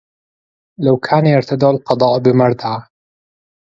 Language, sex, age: Arabic, male, 19-29